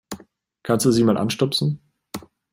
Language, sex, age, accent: German, male, 19-29, Deutschland Deutsch